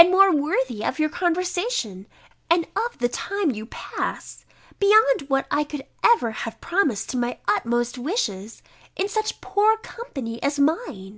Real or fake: real